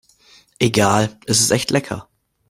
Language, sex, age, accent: German, male, under 19, Deutschland Deutsch